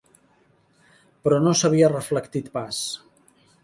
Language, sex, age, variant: Catalan, male, 50-59, Central